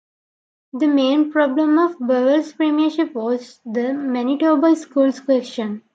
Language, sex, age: English, female, 19-29